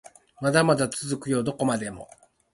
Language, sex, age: Japanese, male, 50-59